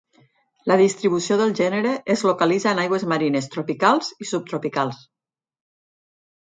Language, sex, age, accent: Catalan, female, 40-49, Tortosí